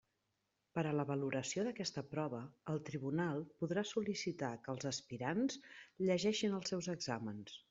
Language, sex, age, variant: Catalan, female, 40-49, Central